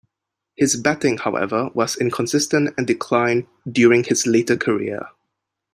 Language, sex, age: English, male, 30-39